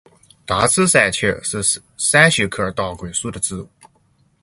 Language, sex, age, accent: Chinese, male, 19-29, 出生地：山西省